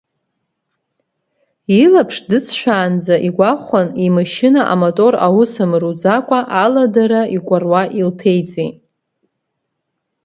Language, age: Abkhazian, 30-39